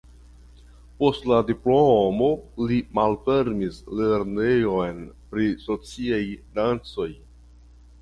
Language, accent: Esperanto, Internacia